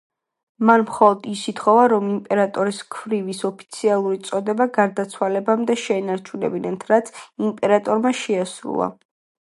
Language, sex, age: Georgian, female, 19-29